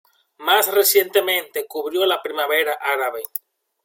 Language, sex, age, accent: Spanish, male, 19-29, Caribe: Cuba, Venezuela, Puerto Rico, República Dominicana, Panamá, Colombia caribeña, México caribeño, Costa del golfo de México